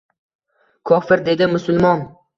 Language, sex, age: Uzbek, male, under 19